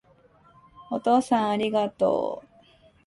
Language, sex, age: Japanese, female, under 19